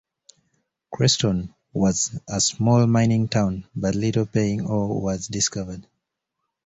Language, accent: English, United States English